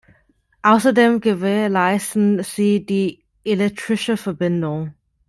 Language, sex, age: German, female, 19-29